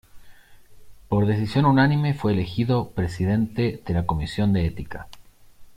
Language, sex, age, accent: Spanish, male, 30-39, Rioplatense: Argentina, Uruguay, este de Bolivia, Paraguay